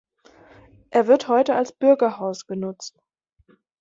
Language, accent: German, Deutschland Deutsch